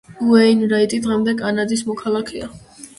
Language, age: Georgian, under 19